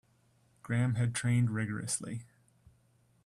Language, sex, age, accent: English, male, 30-39, United States English